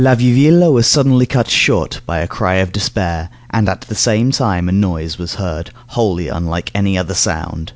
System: none